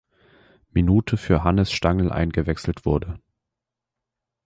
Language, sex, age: German, male, 19-29